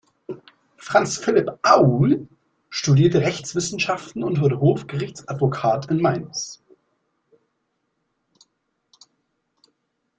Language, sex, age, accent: German, male, 19-29, Deutschland Deutsch